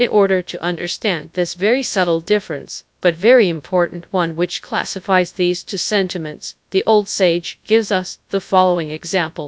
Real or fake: fake